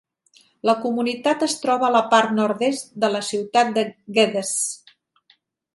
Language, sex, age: Catalan, female, 60-69